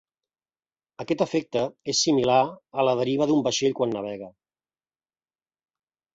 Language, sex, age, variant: Catalan, male, 40-49, Central